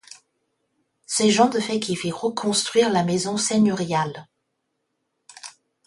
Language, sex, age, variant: French, female, 50-59, Français de métropole